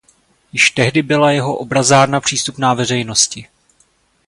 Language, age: Czech, 30-39